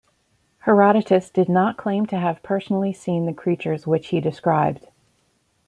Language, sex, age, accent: English, female, 40-49, United States English